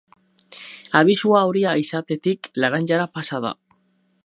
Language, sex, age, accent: Basque, male, 19-29, Mendebalekoa (Araba, Bizkaia, Gipuzkoako mendebaleko herri batzuk)